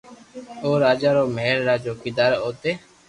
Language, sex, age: Loarki, female, under 19